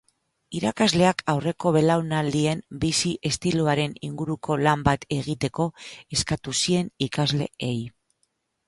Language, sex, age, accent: Basque, female, 50-59, Mendebalekoa (Araba, Bizkaia, Gipuzkoako mendebaleko herri batzuk)